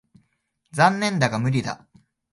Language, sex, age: Japanese, male, 19-29